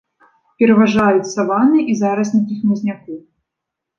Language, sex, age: Belarusian, female, 19-29